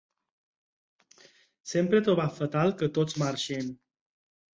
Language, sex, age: Catalan, male, 40-49